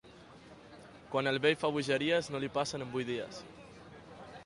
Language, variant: Catalan, Septentrional